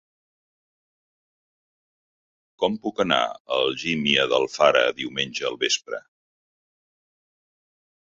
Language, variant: Catalan, Central